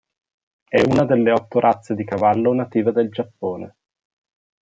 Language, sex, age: Italian, male, 19-29